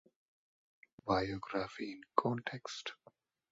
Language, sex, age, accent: English, male, 19-29, India and South Asia (India, Pakistan, Sri Lanka)